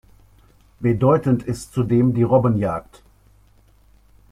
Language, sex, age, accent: German, male, 50-59, Deutschland Deutsch